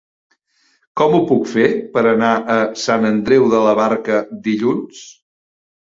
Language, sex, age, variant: Catalan, male, 60-69, Central